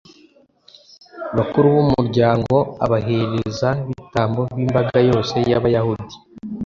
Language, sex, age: Kinyarwanda, male, under 19